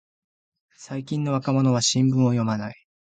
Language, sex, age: Japanese, male, 19-29